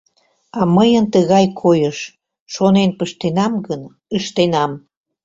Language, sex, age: Mari, female, 70-79